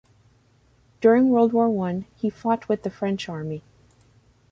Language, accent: English, United States English